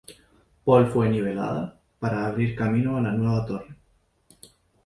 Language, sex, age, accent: Spanish, male, 19-29, España: Islas Canarias